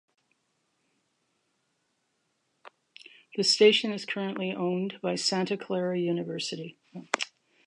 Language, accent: English, Canadian English